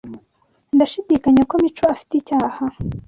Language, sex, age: Kinyarwanda, female, 19-29